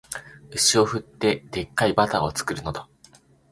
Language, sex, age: Japanese, male, 19-29